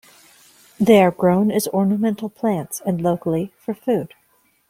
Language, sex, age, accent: English, female, 40-49, Canadian English